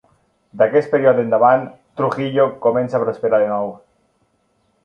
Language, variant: Catalan, Nord-Occidental